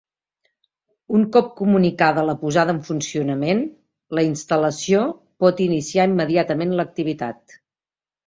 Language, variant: Catalan, Nord-Occidental